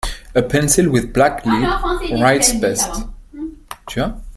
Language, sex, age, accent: English, male, 19-29, United States English